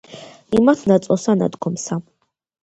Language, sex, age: Georgian, female, under 19